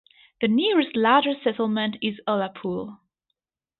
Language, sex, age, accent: English, female, 19-29, England English